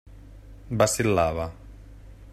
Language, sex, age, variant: Catalan, male, 30-39, Nord-Occidental